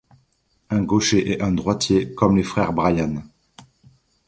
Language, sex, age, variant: French, male, 40-49, Français de métropole